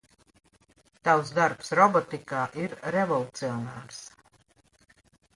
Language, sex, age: Latvian, female, 50-59